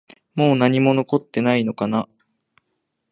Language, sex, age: Japanese, male, 19-29